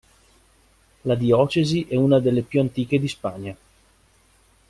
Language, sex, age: Italian, male, 40-49